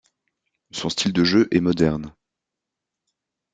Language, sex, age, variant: French, male, 19-29, Français de métropole